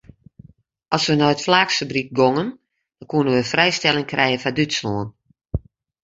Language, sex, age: Western Frisian, female, 50-59